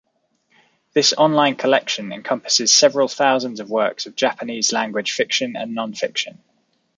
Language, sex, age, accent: English, male, 30-39, England English